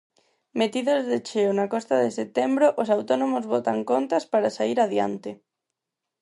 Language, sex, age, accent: Galician, female, under 19, Neofalante